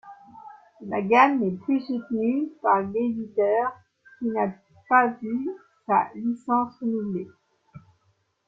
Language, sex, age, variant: French, female, 50-59, Français de métropole